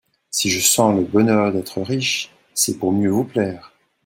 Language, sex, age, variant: French, male, 40-49, Français de métropole